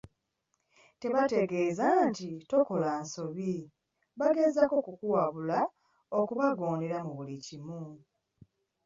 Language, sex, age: Ganda, female, 19-29